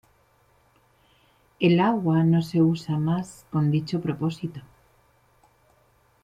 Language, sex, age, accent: Spanish, female, 50-59, España: Centro-Sur peninsular (Madrid, Toledo, Castilla-La Mancha)